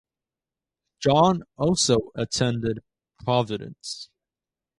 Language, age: English, under 19